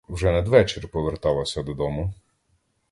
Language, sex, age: Ukrainian, male, 30-39